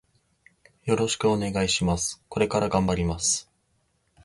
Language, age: Japanese, 19-29